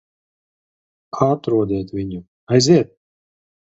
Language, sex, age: Latvian, male, 30-39